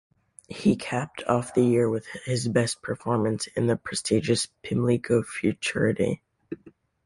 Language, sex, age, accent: English, male, under 19, United States English